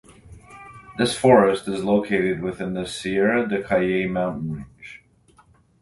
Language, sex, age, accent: English, male, 40-49, Canadian English